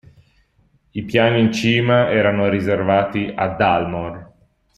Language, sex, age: Italian, male, 30-39